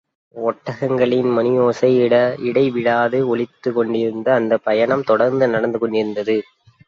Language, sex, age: Tamil, male, 19-29